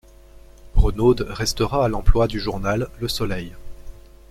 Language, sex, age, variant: French, male, 19-29, Français de métropole